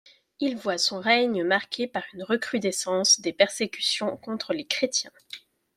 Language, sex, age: French, female, 30-39